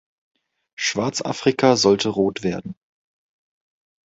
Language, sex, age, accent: German, male, 19-29, Deutschland Deutsch